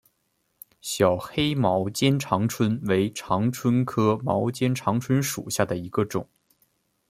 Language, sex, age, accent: Chinese, male, under 19, 出生地：黑龙江省